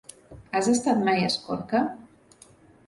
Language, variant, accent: Catalan, Central, central